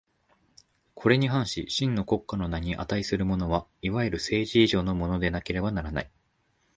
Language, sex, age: Japanese, male, 19-29